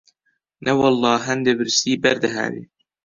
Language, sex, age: Central Kurdish, male, 19-29